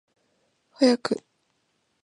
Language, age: Japanese, under 19